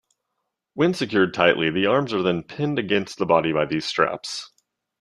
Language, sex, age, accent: English, male, 30-39, United States English